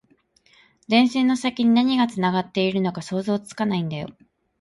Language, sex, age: Japanese, female, 19-29